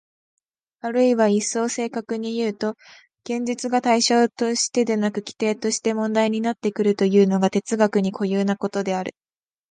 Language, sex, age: Japanese, female, 19-29